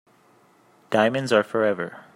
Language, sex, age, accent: English, male, 30-39, United States English